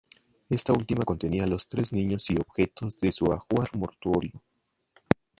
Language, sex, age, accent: Spanish, male, 19-29, México